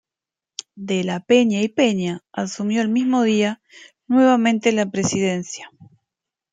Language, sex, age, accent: Spanish, female, 40-49, Rioplatense: Argentina, Uruguay, este de Bolivia, Paraguay